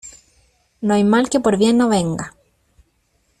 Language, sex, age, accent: Spanish, female, 19-29, Chileno: Chile, Cuyo